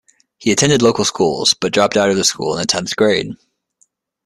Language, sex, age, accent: English, male, 30-39, United States English